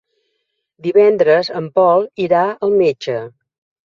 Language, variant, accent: Catalan, Central, central